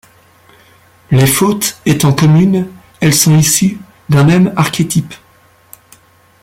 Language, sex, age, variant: French, male, 40-49, Français de métropole